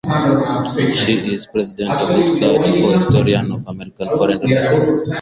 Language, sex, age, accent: English, male, 19-29, United States English